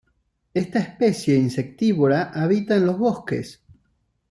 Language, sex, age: Spanish, male, 30-39